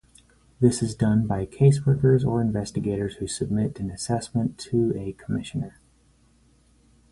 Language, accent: English, United States English